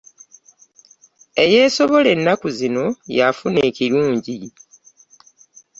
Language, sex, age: Ganda, female, 50-59